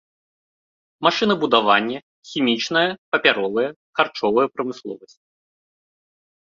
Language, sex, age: Belarusian, male, 19-29